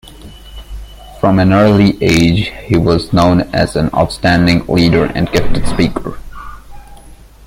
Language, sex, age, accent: English, male, under 19, India and South Asia (India, Pakistan, Sri Lanka)